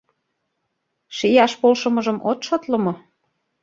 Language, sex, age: Mari, female, 40-49